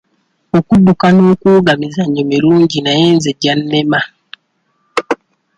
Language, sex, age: Ganda, male, 19-29